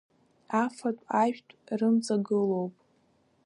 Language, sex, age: Abkhazian, female, under 19